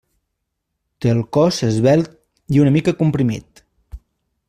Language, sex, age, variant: Catalan, male, 40-49, Central